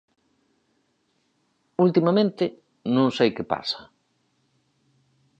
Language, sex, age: Galician, male, 40-49